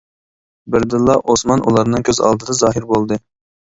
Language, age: Uyghur, 19-29